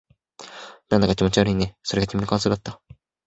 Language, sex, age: Japanese, male, 19-29